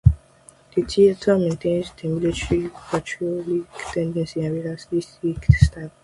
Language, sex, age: English, female, under 19